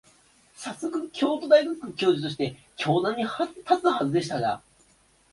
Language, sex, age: Japanese, male, 19-29